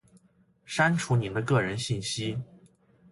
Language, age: Chinese, 19-29